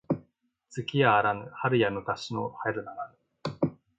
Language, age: Japanese, 19-29